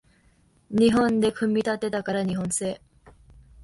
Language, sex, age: Japanese, female, under 19